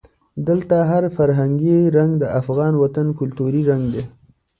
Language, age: Pashto, 30-39